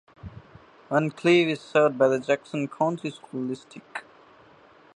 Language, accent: English, India and South Asia (India, Pakistan, Sri Lanka)